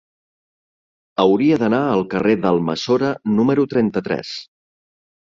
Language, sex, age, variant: Catalan, male, 40-49, Septentrional